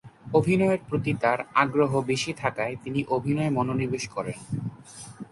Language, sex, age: Bengali, male, under 19